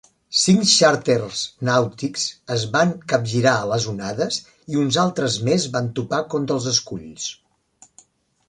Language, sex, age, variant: Catalan, male, 60-69, Central